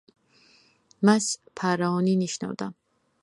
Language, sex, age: Georgian, female, 19-29